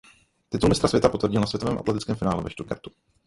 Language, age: Czech, 30-39